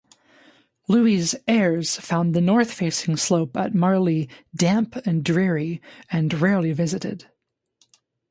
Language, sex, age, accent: English, female, 19-29, Canadian English